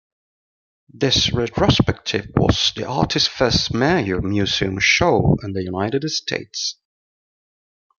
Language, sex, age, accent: English, male, 50-59, United States English